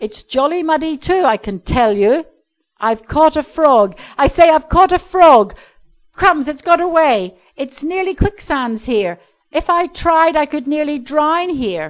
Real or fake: real